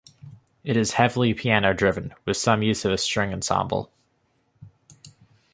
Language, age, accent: English, 19-29, United States English